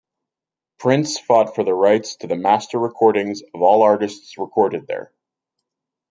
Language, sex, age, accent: English, male, 19-29, Canadian English